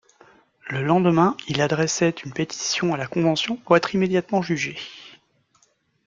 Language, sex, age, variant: French, male, 30-39, Français de métropole